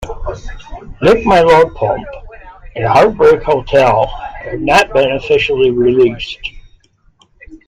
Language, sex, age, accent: English, male, 60-69, United States English